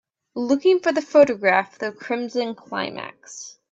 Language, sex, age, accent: English, female, 19-29, United States English